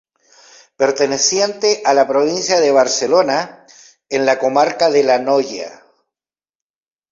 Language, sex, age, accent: Spanish, male, 50-59, Chileno: Chile, Cuyo